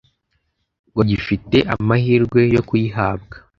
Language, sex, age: Kinyarwanda, male, under 19